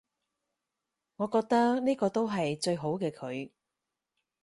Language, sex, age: Cantonese, female, 30-39